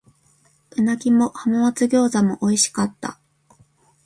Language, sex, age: Japanese, female, 40-49